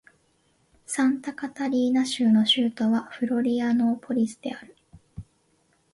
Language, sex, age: Japanese, female, 19-29